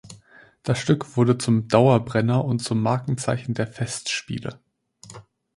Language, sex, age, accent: German, male, 19-29, Deutschland Deutsch